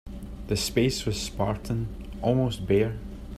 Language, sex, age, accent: English, male, 19-29, Scottish English